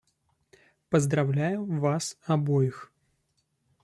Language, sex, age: Russian, male, 30-39